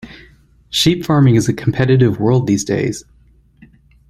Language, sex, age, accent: English, male, 19-29, United States English